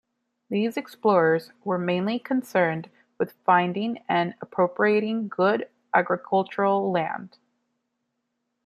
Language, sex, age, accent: English, female, 19-29, United States English